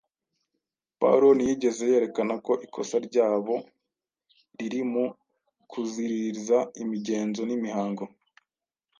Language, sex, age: Kinyarwanda, male, 19-29